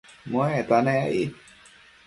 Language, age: Matsés, 19-29